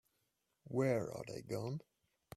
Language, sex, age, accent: English, male, 19-29, England English